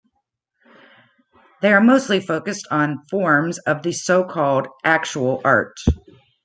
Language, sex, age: English, female, 40-49